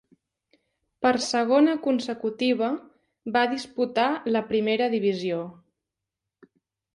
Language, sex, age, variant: Catalan, female, 19-29, Central